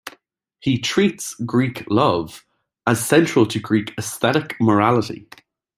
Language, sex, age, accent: English, male, 19-29, Irish English